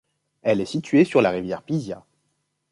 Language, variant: French, Français de métropole